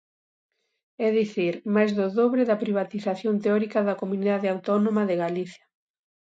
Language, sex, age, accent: Galician, female, 40-49, Oriental (común en zona oriental)